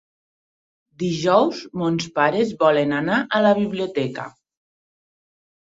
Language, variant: Catalan, Septentrional